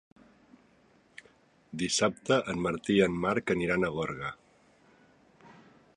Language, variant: Catalan, Central